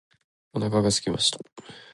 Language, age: Japanese, 19-29